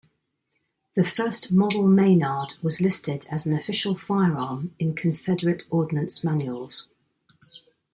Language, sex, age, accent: English, female, 40-49, England English